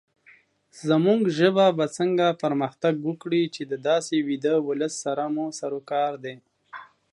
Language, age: Pashto, 19-29